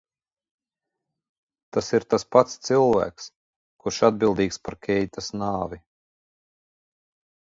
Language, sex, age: Latvian, male, 40-49